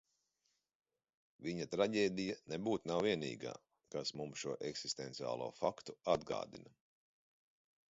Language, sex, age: Latvian, male, 40-49